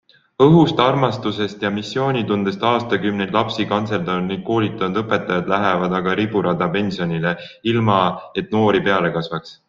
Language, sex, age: Estonian, male, 19-29